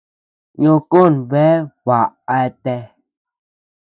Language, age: Tepeuxila Cuicatec, under 19